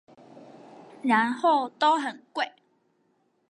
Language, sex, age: Chinese, female, 19-29